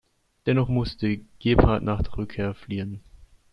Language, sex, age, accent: German, male, 19-29, Deutschland Deutsch